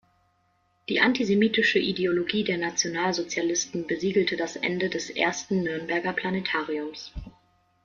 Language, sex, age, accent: German, female, 19-29, Deutschland Deutsch